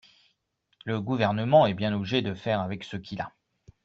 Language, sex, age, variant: French, male, 40-49, Français de métropole